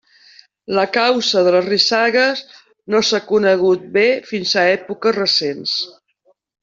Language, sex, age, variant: Catalan, female, 60-69, Nord-Occidental